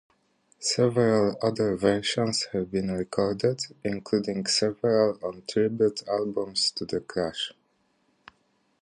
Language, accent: English, United States English